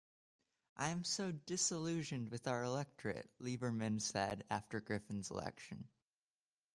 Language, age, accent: English, 19-29, United States English